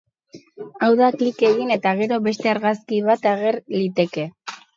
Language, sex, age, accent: Basque, female, 40-49, Mendebalekoa (Araba, Bizkaia, Gipuzkoako mendebaleko herri batzuk)